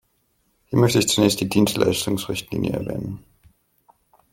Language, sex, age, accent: German, male, 19-29, Deutschland Deutsch